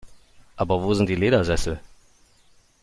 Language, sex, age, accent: German, male, 30-39, Deutschland Deutsch